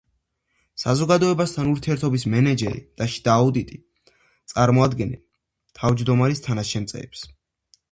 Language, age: Georgian, under 19